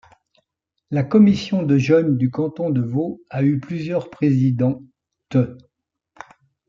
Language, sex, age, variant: French, male, 70-79, Français de métropole